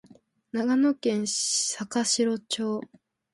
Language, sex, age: Japanese, female, under 19